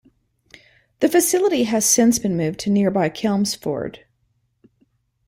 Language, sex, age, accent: English, female, 50-59, United States English